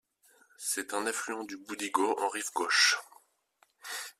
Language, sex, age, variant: French, male, 19-29, Français de métropole